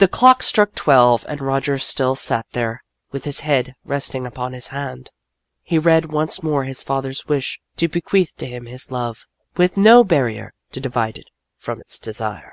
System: none